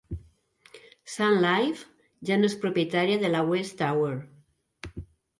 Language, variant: Catalan, Septentrional